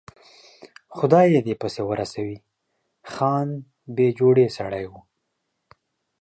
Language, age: Pashto, 19-29